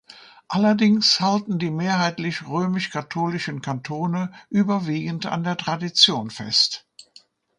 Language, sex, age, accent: German, female, 70-79, Deutschland Deutsch